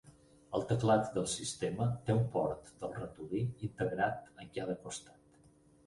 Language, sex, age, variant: Catalan, male, 60-69, Balear